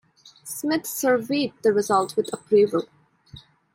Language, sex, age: English, female, 19-29